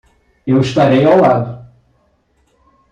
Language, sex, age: Portuguese, male, 40-49